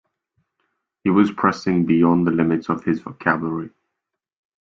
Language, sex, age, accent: English, male, 19-29, England English